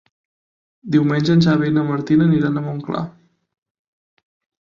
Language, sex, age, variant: Catalan, male, 19-29, Central